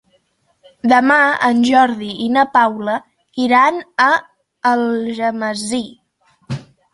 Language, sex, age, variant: Catalan, female, under 19, Central